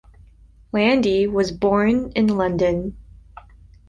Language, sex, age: English, female, 19-29